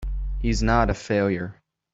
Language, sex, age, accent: English, male, 19-29, United States English